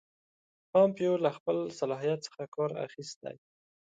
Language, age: Pashto, 30-39